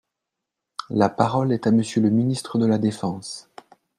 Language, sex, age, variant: French, male, 40-49, Français de métropole